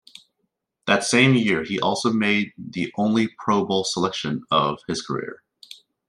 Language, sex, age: English, male, 19-29